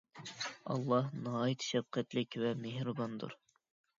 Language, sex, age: Uyghur, male, 19-29